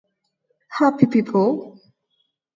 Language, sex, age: Kinyarwanda, female, 19-29